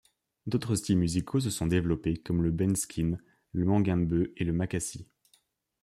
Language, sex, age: French, male, under 19